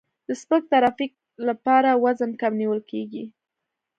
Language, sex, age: Pashto, female, 19-29